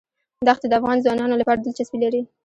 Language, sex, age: Pashto, female, 19-29